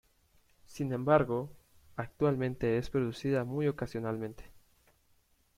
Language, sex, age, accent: Spanish, male, 19-29, América central